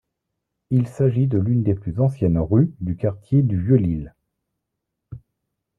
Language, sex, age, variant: French, male, 40-49, Français de métropole